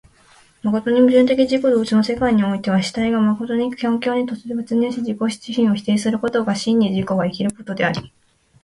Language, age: Japanese, 19-29